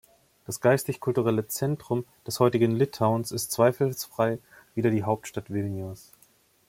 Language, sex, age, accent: German, male, 40-49, Deutschland Deutsch